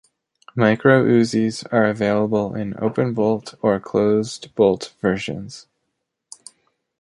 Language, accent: English, United States English